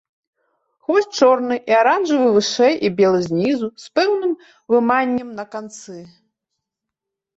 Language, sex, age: Belarusian, female, 40-49